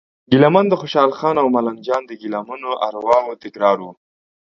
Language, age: Pashto, 30-39